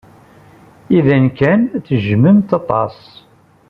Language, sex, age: Kabyle, male, 40-49